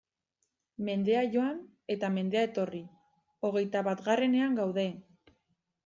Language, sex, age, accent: Basque, female, 19-29, Erdialdekoa edo Nafarra (Gipuzkoa, Nafarroa)